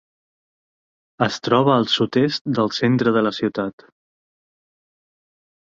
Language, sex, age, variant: Catalan, male, 30-39, Central